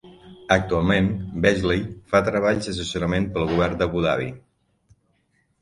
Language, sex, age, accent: Catalan, male, 50-59, occidental